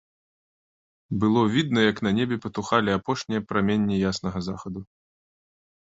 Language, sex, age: Belarusian, male, 30-39